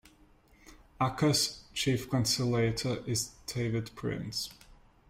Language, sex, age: English, male, 19-29